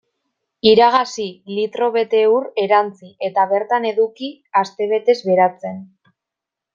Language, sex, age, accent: Basque, female, 19-29, Mendebalekoa (Araba, Bizkaia, Gipuzkoako mendebaleko herri batzuk)